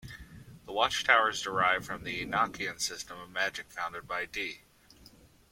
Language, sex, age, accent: English, male, 30-39, United States English